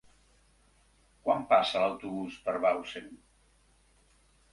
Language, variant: Catalan, Central